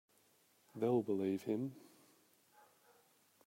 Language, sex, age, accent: English, male, 30-39, Australian English